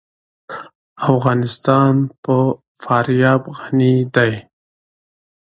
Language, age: Pashto, 30-39